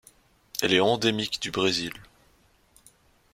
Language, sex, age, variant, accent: French, male, 19-29, Français d'Europe, Français de Suisse